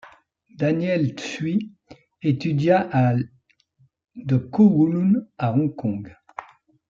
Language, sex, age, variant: French, male, 70-79, Français de métropole